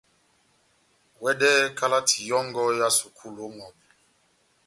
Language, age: Batanga, 50-59